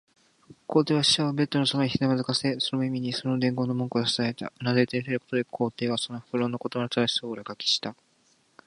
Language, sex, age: Japanese, male, 19-29